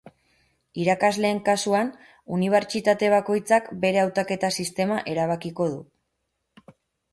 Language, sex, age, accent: Basque, female, 30-39, Erdialdekoa edo Nafarra (Gipuzkoa, Nafarroa)